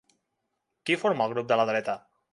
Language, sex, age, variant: Catalan, male, 19-29, Central